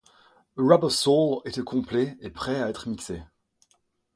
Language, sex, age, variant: French, male, 19-29, Français de métropole